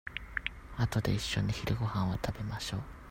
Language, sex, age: Japanese, male, 19-29